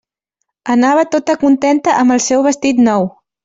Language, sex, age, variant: Catalan, female, 19-29, Central